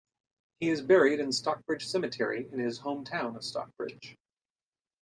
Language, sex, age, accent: English, male, 30-39, United States English